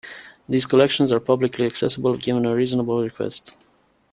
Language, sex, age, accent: English, male, 30-39, United States English